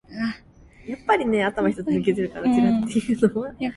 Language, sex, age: Cantonese, female, 19-29